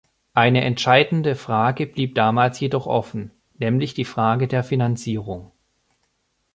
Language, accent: German, Deutschland Deutsch